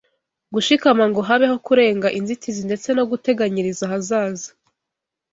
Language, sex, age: Kinyarwanda, female, 19-29